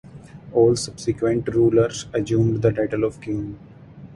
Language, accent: English, India and South Asia (India, Pakistan, Sri Lanka)